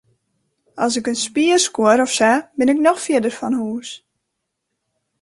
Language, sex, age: Western Frisian, female, 30-39